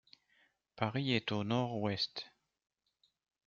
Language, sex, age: French, male, 50-59